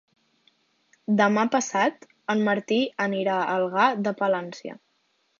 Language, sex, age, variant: Catalan, female, 19-29, Central